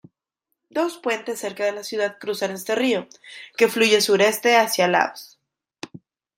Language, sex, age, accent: Spanish, female, 30-39, México